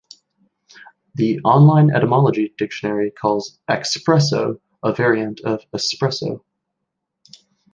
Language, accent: English, Canadian English